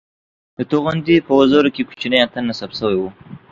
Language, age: Pashto, under 19